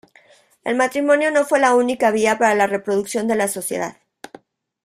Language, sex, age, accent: Spanish, female, 40-49, México